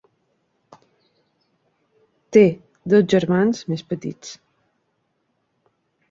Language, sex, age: Catalan, female, 40-49